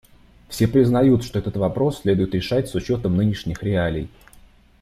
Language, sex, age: Russian, male, 19-29